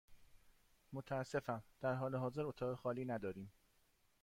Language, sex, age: Persian, male, 40-49